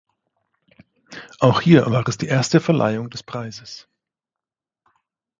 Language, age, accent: German, 40-49, Deutschland Deutsch